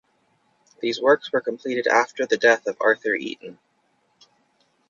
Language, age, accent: English, 19-29, United States English